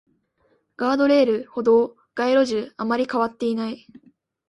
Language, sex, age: Japanese, female, 19-29